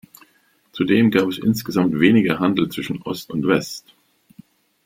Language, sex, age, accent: German, male, 60-69, Deutschland Deutsch